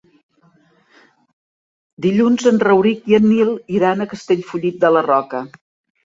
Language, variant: Catalan, Central